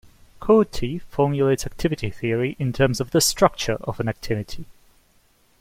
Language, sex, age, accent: English, male, 30-39, England English